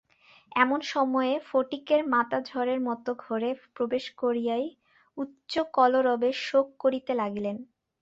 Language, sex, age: Bengali, female, 19-29